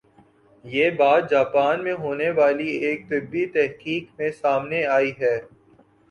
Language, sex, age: Urdu, male, 19-29